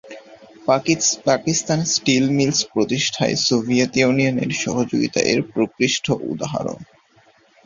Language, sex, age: Bengali, male, 19-29